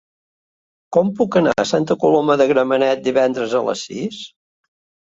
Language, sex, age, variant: Catalan, male, 60-69, Central